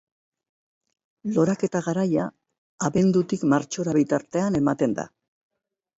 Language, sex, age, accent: Basque, female, 70-79, Mendebalekoa (Araba, Bizkaia, Gipuzkoako mendebaleko herri batzuk)